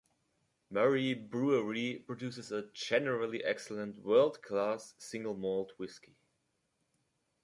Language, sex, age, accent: English, male, 19-29, United States English